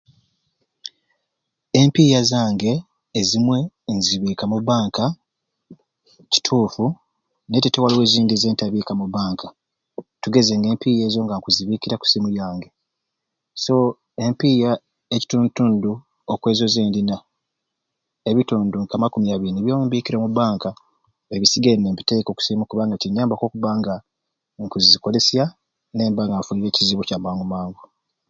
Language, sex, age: Ruuli, male, 30-39